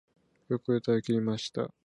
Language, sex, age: Japanese, male, 19-29